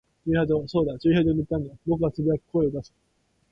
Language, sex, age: Japanese, male, 19-29